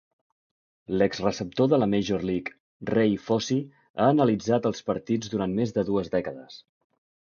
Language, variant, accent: Catalan, Central, central